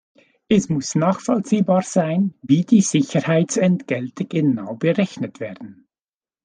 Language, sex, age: German, male, 60-69